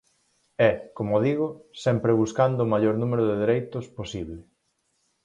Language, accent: Galician, Normativo (estándar)